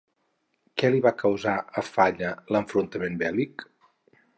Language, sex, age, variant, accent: Catalan, male, 50-59, Central, central